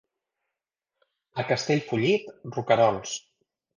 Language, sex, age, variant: Catalan, male, 40-49, Central